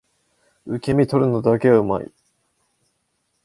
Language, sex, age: Japanese, male, 19-29